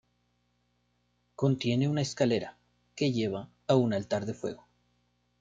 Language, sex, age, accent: Spanish, male, 19-29, México